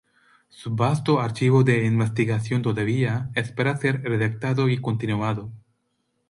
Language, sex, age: Spanish, female, 19-29